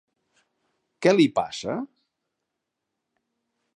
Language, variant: Catalan, Central